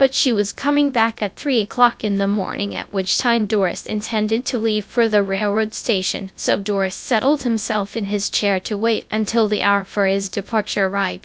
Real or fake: fake